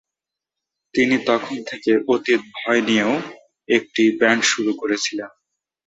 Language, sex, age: Bengali, male, 19-29